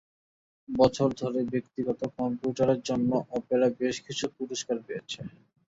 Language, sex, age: Bengali, male, 19-29